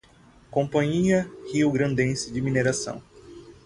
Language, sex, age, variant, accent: Portuguese, male, 19-29, Portuguese (Brasil), Nordestino